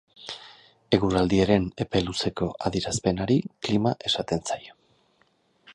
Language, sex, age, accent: Basque, male, 50-59, Erdialdekoa edo Nafarra (Gipuzkoa, Nafarroa)